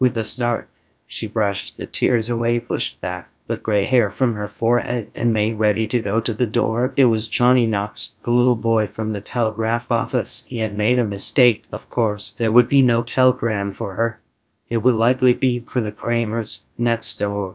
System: TTS, GlowTTS